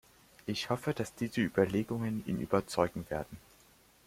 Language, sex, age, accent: German, male, under 19, Deutschland Deutsch